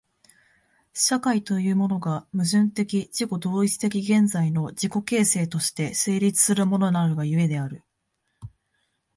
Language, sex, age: Japanese, female, 19-29